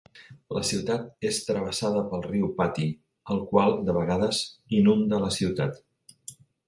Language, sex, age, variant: Catalan, male, 50-59, Central